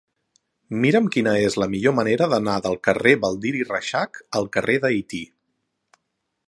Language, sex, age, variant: Catalan, male, 40-49, Central